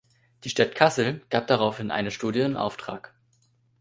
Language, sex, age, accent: German, male, 19-29, Deutschland Deutsch